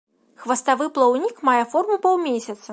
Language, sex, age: Belarusian, female, 19-29